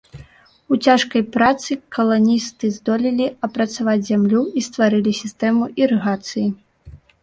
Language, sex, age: Belarusian, female, 19-29